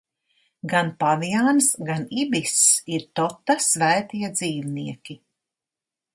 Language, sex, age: Latvian, female, 60-69